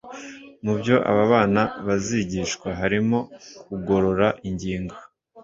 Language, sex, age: Kinyarwanda, female, 19-29